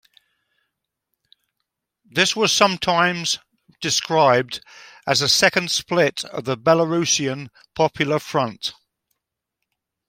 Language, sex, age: English, male, 70-79